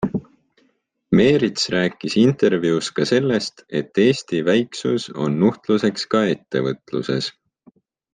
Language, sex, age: Estonian, male, 19-29